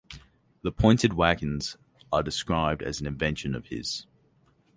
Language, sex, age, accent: English, male, under 19, Australian English; England English